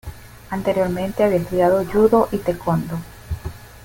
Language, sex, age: Spanish, female, 50-59